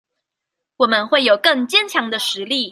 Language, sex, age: Chinese, female, 19-29